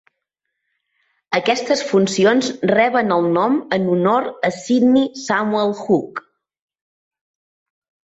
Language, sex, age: Catalan, female, 40-49